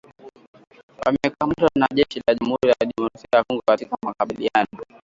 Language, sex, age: Swahili, male, 19-29